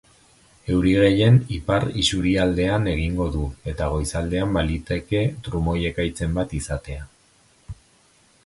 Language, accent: Basque, Erdialdekoa edo Nafarra (Gipuzkoa, Nafarroa)